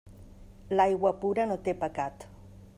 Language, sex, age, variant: Catalan, female, 50-59, Central